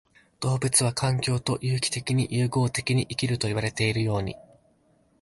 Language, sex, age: Japanese, male, 19-29